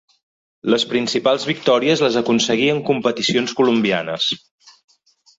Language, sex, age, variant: Catalan, male, 40-49, Central